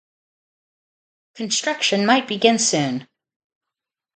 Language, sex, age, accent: English, female, 60-69, United States English